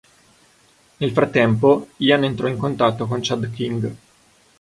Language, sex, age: Italian, male, 30-39